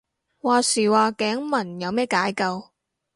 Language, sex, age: Cantonese, female, 19-29